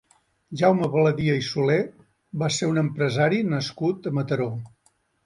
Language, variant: Catalan, Central